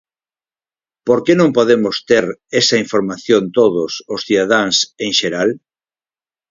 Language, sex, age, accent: Galician, male, 50-59, Normativo (estándar)